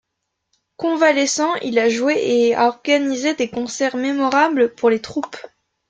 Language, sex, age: French, female, 19-29